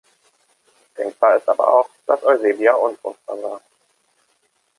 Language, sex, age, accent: German, male, 30-39, Deutschland Deutsch